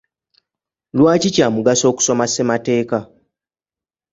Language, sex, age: Ganda, male, 19-29